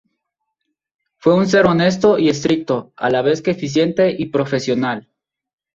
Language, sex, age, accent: Spanish, male, 19-29, México